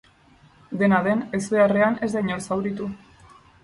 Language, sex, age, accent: Basque, female, 19-29, Mendebalekoa (Araba, Bizkaia, Gipuzkoako mendebaleko herri batzuk)